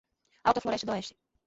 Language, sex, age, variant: Portuguese, female, 19-29, Portuguese (Brasil)